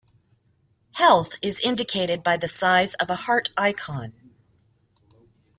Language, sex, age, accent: English, female, 40-49, United States English